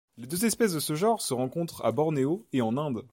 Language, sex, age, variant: French, male, 19-29, Français de métropole